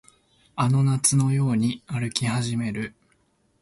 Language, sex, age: Japanese, male, 19-29